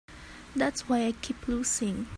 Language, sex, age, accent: English, female, 19-29, Filipino